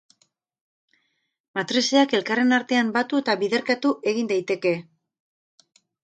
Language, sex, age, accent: Basque, female, 50-59, Mendebalekoa (Araba, Bizkaia, Gipuzkoako mendebaleko herri batzuk)